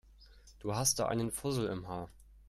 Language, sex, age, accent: German, male, under 19, Deutschland Deutsch